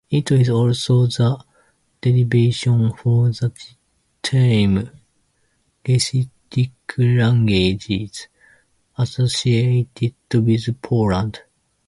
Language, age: English, 19-29